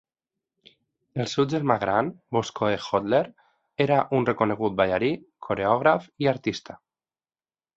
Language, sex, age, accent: Catalan, male, 19-29, valencià